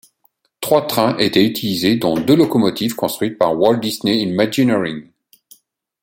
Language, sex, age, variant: French, male, 40-49, Français de métropole